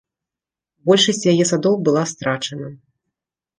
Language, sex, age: Belarusian, female, 30-39